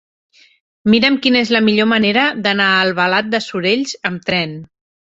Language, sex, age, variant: Catalan, female, 40-49, Central